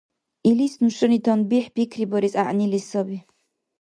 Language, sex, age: Dargwa, female, 19-29